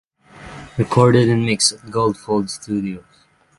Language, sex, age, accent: English, male, 30-39, United States English; Filipino